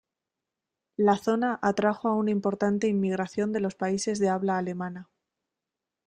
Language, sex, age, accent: Spanish, female, 19-29, España: Centro-Sur peninsular (Madrid, Toledo, Castilla-La Mancha)